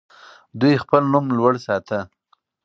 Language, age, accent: Pashto, 30-39, کندهارۍ لهجه